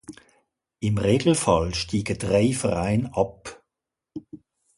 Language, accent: German, Schweizerdeutsch